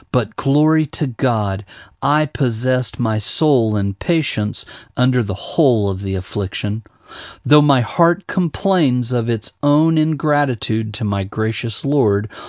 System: none